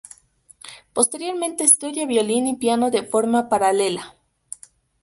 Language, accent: Spanish, Andino-Pacífico: Colombia, Perú, Ecuador, oeste de Bolivia y Venezuela andina